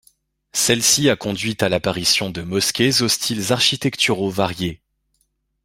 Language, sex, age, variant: French, male, 19-29, Français de métropole